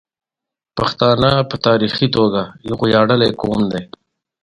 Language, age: Pashto, 30-39